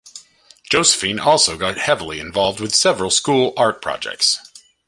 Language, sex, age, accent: English, male, 30-39, United States English